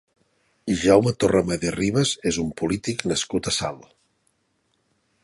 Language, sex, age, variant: Catalan, male, 50-59, Central